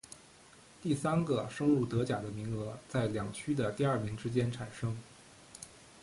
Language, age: Chinese, 30-39